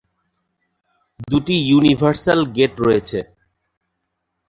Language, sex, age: Bengali, male, 30-39